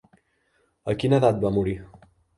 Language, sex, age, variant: Catalan, male, 19-29, Central